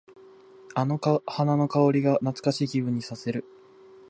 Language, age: Japanese, 19-29